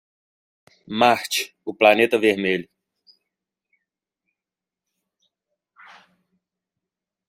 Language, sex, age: Portuguese, male, 19-29